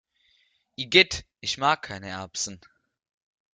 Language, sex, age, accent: German, male, under 19, Deutschland Deutsch